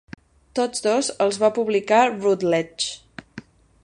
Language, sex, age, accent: Catalan, female, 19-29, central; septentrional; Empordanès